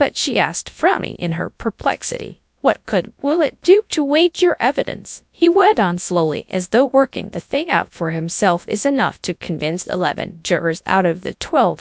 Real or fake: fake